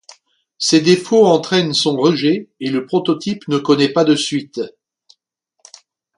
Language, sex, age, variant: French, male, 50-59, Français de métropole